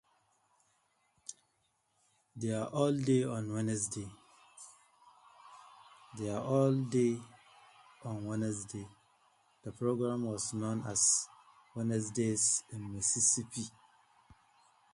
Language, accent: English, Southern African (South Africa, Zimbabwe, Namibia)